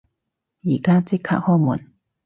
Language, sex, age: Cantonese, female, 30-39